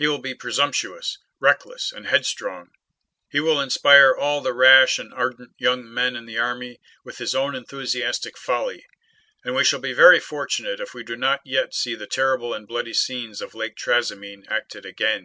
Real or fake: real